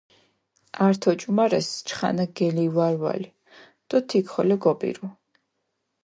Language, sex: Mingrelian, female